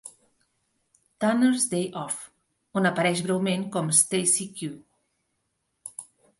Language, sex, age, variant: Catalan, female, 40-49, Central